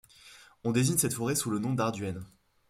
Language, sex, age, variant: French, male, 19-29, Français de métropole